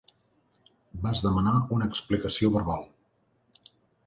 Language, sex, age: Catalan, male, 50-59